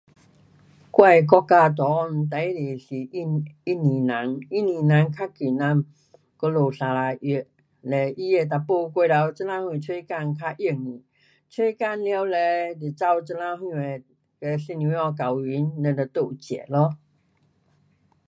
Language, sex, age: Pu-Xian Chinese, female, 70-79